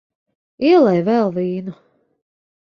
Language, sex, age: Latvian, female, 40-49